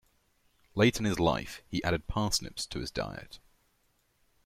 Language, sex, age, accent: English, male, under 19, England English